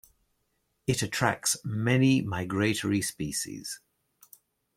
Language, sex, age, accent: English, male, 60-69, England English